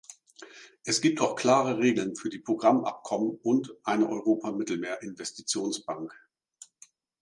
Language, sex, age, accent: German, male, 50-59, Deutschland Deutsch